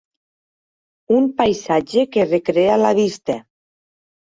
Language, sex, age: Catalan, female, 40-49